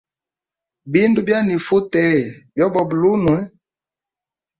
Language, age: Hemba, 19-29